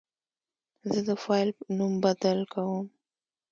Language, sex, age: Pashto, female, 19-29